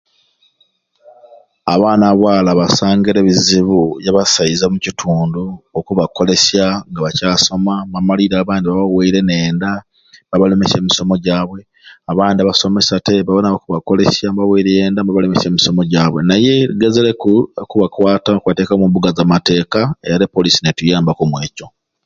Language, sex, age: Ruuli, male, 30-39